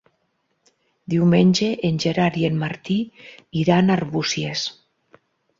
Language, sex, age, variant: Catalan, female, 50-59, Nord-Occidental